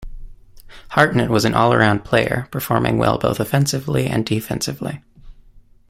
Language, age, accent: English, 19-29, United States English